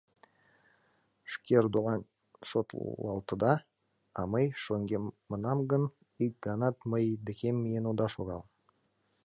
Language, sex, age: Mari, male, 19-29